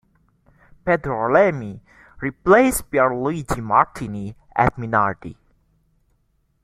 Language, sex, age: English, male, under 19